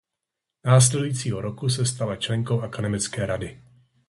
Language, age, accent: Czech, 40-49, pražský